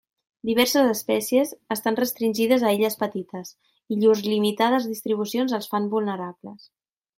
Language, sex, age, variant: Catalan, female, 19-29, Central